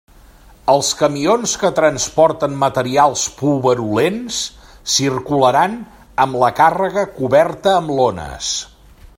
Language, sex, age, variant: Catalan, male, 60-69, Central